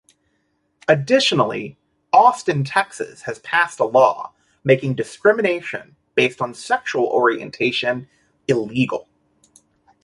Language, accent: English, United States English